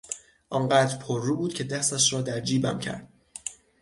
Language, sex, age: Persian, male, 19-29